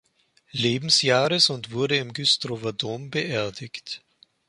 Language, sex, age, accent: German, male, 50-59, Österreichisches Deutsch